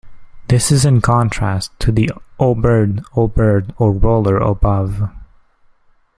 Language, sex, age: English, male, 19-29